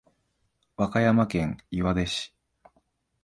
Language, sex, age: Japanese, male, 19-29